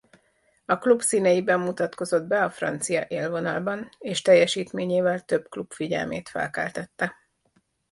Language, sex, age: Hungarian, female, 40-49